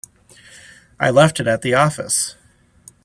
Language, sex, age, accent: English, male, 19-29, United States English